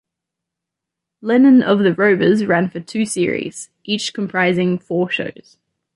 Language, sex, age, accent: English, female, 19-29, Australian English